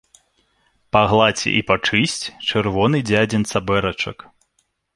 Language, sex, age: Belarusian, male, 30-39